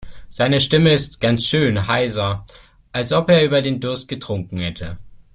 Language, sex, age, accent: German, male, 19-29, Deutschland Deutsch